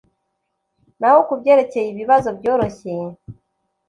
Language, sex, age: Kinyarwanda, female, 19-29